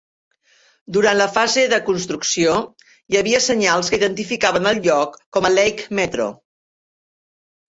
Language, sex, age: Catalan, female, 60-69